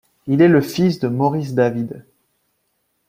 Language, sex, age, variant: French, male, 30-39, Français de métropole